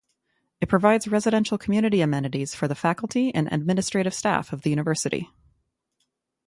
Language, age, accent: English, 30-39, United States English